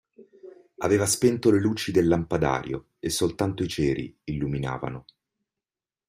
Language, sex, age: Italian, male, 40-49